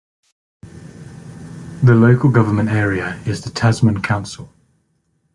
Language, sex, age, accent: English, male, 19-29, England English